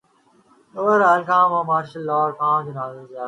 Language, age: Urdu, 19-29